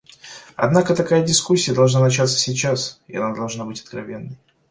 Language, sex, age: Russian, male, 19-29